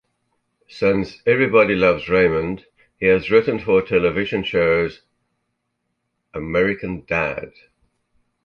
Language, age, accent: English, 60-69, Southern African (South Africa, Zimbabwe, Namibia)